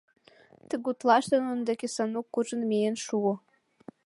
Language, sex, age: Mari, female, under 19